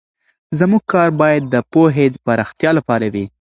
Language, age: Pashto, 19-29